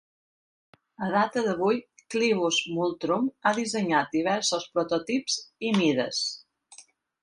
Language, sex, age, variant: Catalan, female, 30-39, Balear